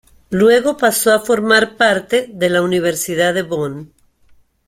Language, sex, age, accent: Spanish, female, 60-69, Andino-Pacífico: Colombia, Perú, Ecuador, oeste de Bolivia y Venezuela andina